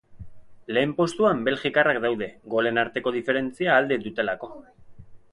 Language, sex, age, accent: Basque, male, 30-39, Mendebalekoa (Araba, Bizkaia, Gipuzkoako mendebaleko herri batzuk)